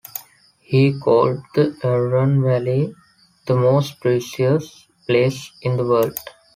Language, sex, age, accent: English, male, 19-29, India and South Asia (India, Pakistan, Sri Lanka)